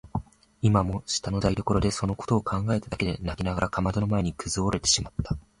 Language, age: Japanese, 19-29